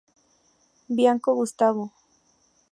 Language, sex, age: Spanish, female, 19-29